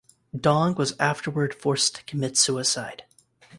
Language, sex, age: English, male, 19-29